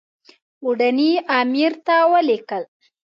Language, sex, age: Pashto, female, 30-39